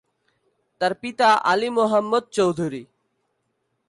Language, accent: Bengali, fluent